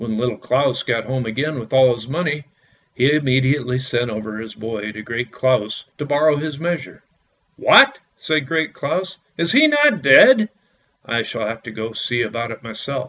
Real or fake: real